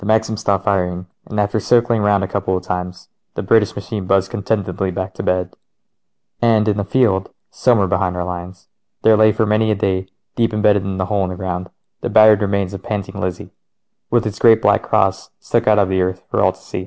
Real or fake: real